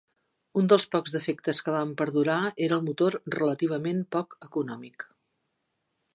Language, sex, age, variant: Catalan, female, 60-69, Central